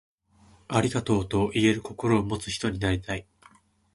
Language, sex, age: Japanese, male, 19-29